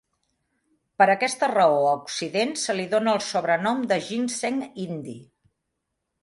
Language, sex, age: Catalan, female, 60-69